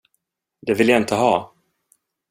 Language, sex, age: Swedish, male, 30-39